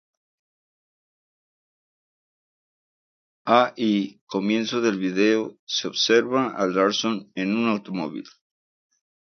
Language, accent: Spanish, México